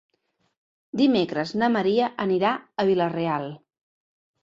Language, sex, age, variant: Catalan, male, 40-49, Central